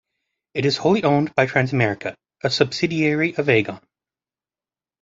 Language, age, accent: English, 30-39, Canadian English